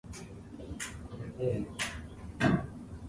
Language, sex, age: English, male, 19-29